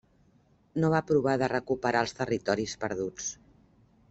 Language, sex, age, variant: Catalan, female, 50-59, Central